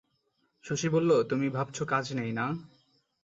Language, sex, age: Bengali, male, 19-29